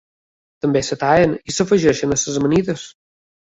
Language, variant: Catalan, Balear